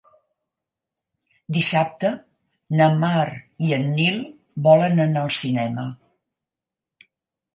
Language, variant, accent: Catalan, Central, central